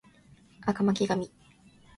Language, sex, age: Japanese, female, under 19